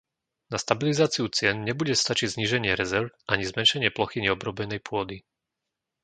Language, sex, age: Slovak, male, 30-39